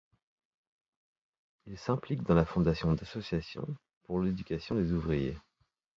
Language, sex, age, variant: French, male, 30-39, Français de métropole